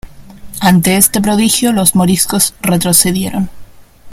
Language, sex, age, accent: Spanish, female, under 19, Chileno: Chile, Cuyo